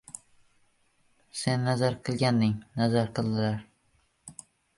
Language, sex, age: Uzbek, male, under 19